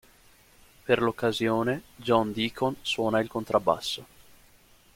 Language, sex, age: Italian, male, 19-29